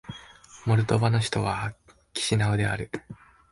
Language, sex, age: Japanese, male, under 19